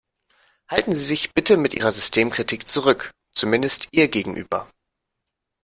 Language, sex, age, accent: German, male, 19-29, Deutschland Deutsch